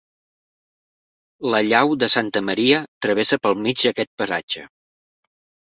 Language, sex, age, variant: Catalan, male, 40-49, Central